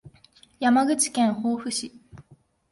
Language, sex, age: Japanese, female, 19-29